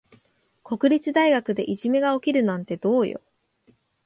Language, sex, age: Japanese, female, under 19